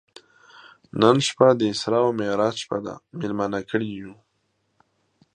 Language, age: Pashto, 30-39